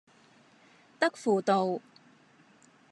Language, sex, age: Cantonese, female, 30-39